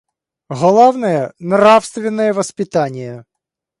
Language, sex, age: Russian, male, 50-59